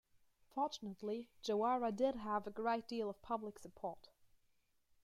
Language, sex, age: English, female, 19-29